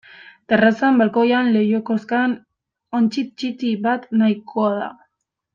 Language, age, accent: Basque, 19-29, Mendebalekoa (Araba, Bizkaia, Gipuzkoako mendebaleko herri batzuk)